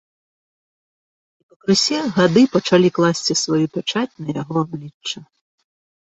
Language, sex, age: Belarusian, female, 40-49